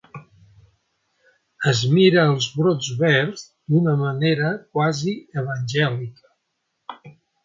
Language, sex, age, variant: Catalan, male, 60-69, Central